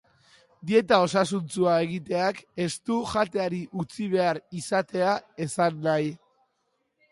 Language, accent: Basque, Mendebalekoa (Araba, Bizkaia, Gipuzkoako mendebaleko herri batzuk)